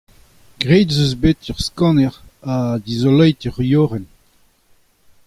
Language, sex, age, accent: Breton, male, 60-69, Kerneveg